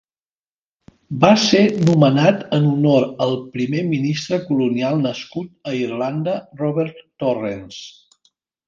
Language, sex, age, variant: Catalan, male, 40-49, Central